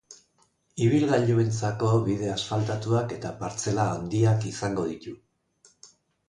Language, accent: Basque, Erdialdekoa edo Nafarra (Gipuzkoa, Nafarroa)